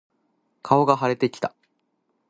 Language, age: Japanese, 19-29